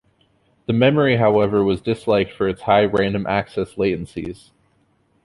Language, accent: English, United States English